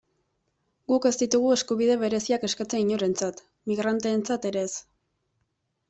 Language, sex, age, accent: Basque, female, 19-29, Erdialdekoa edo Nafarra (Gipuzkoa, Nafarroa)